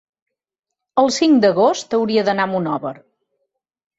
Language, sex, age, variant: Catalan, female, 40-49, Central